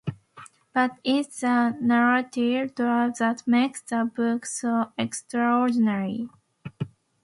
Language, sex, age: English, female, 19-29